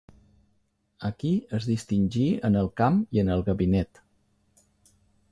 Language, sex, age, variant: Catalan, male, 50-59, Central